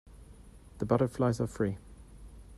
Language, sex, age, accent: English, male, 40-49, England English